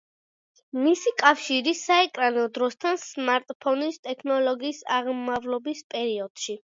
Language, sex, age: Georgian, female, under 19